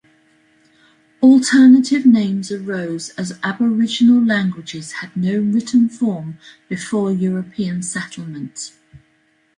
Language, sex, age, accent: English, female, 60-69, England English